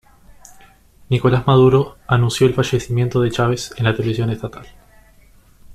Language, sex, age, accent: Spanish, male, 19-29, Rioplatense: Argentina, Uruguay, este de Bolivia, Paraguay